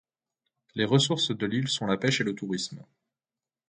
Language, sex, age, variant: French, male, 19-29, Français de métropole